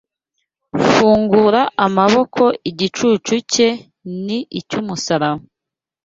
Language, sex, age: Kinyarwanda, female, 19-29